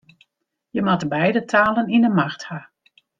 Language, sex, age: Western Frisian, female, 60-69